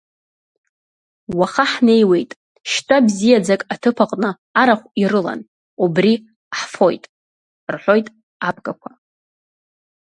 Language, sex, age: Abkhazian, female, under 19